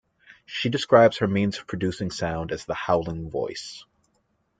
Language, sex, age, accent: English, male, 19-29, United States English